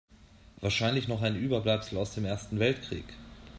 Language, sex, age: German, male, 30-39